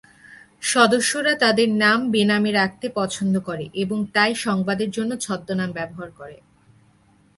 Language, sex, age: Bengali, female, 19-29